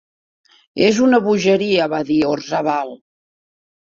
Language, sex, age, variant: Catalan, female, 50-59, Central